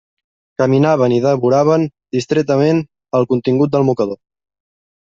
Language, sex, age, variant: Catalan, male, 19-29, Central